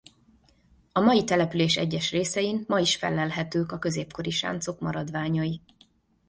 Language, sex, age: Hungarian, female, 40-49